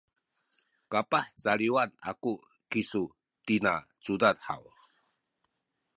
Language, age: Sakizaya, 60-69